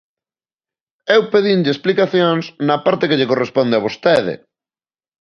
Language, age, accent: Galician, 30-39, Normativo (estándar)